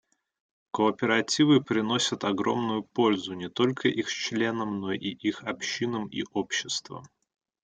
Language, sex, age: Russian, male, 30-39